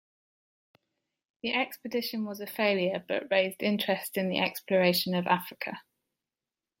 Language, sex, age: English, female, 30-39